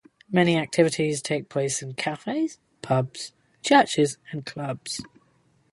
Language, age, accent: English, 19-29, England English